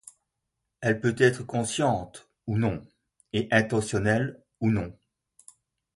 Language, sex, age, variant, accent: French, male, 60-69, Français d'Europe, Français de Belgique